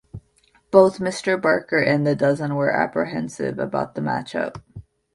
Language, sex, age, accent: English, female, 19-29, United States English